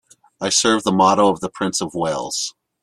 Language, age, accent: English, 40-49, United States English